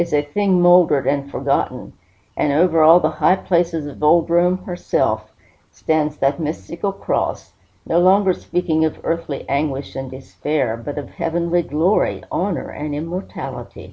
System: none